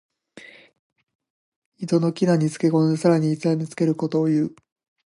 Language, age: Japanese, 19-29